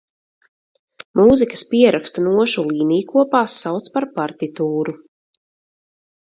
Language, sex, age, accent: Latvian, female, 30-39, Vidus dialekts